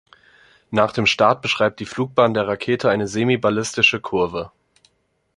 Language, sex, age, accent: German, male, 19-29, Deutschland Deutsch